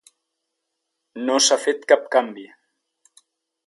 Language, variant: Catalan, Central